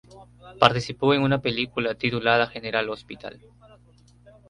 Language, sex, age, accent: Spanish, male, 19-29, Andino-Pacífico: Colombia, Perú, Ecuador, oeste de Bolivia y Venezuela andina